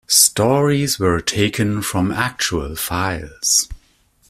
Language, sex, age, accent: English, male, 50-59, Canadian English